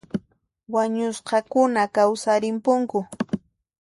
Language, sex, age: Puno Quechua, female, 30-39